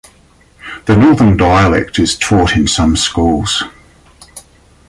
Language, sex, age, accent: English, male, 50-59, Australian English